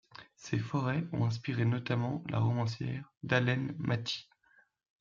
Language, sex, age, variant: French, male, under 19, Français de métropole